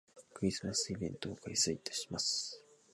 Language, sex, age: Japanese, male, 19-29